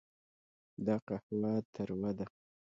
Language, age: Pashto, 19-29